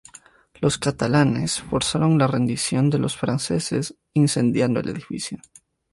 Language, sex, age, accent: Spanish, male, 19-29, Andino-Pacífico: Colombia, Perú, Ecuador, oeste de Bolivia y Venezuela andina